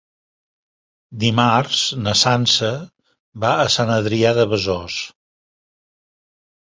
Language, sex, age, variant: Catalan, male, 60-69, Septentrional